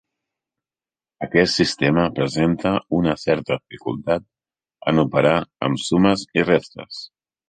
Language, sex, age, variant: Catalan, male, 30-39, Central